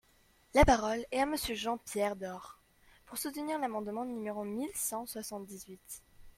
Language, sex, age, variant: French, female, under 19, Français de métropole